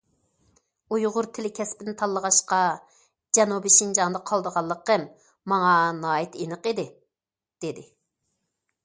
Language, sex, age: Uyghur, female, 40-49